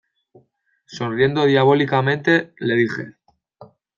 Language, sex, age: Spanish, male, 19-29